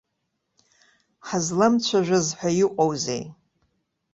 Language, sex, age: Abkhazian, female, 60-69